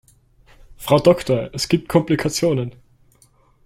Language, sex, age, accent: German, male, 19-29, Österreichisches Deutsch